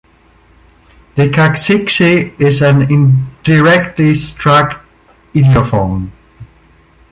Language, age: English, 50-59